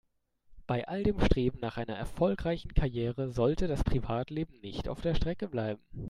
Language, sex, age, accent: German, male, 19-29, Deutschland Deutsch